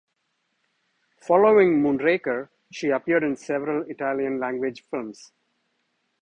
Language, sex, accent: English, male, India and South Asia (India, Pakistan, Sri Lanka)